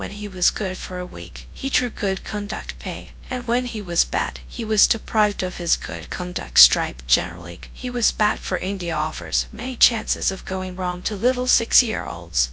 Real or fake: fake